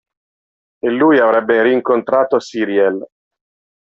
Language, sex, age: Italian, male, 40-49